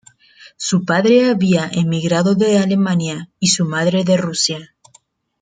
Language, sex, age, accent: Spanish, female, 19-29, México